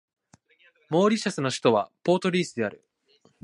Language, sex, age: Japanese, male, under 19